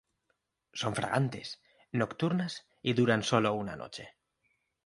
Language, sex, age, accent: Spanish, male, 19-29, España: Norte peninsular (Asturias, Castilla y León, Cantabria, País Vasco, Navarra, Aragón, La Rioja, Guadalajara, Cuenca)